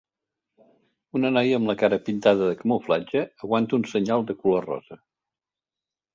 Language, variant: Catalan, Central